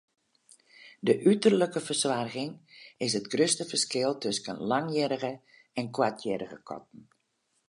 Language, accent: Western Frisian, Klaaifrysk